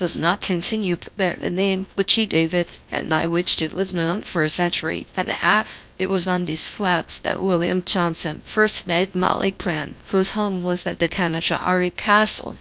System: TTS, GlowTTS